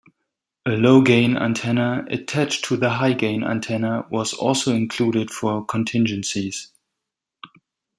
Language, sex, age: English, male, 19-29